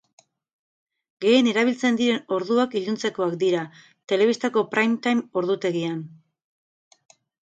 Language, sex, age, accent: Basque, female, 50-59, Mendebalekoa (Araba, Bizkaia, Gipuzkoako mendebaleko herri batzuk)